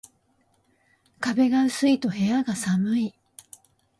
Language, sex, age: Japanese, female, 50-59